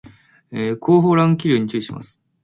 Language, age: Japanese, 19-29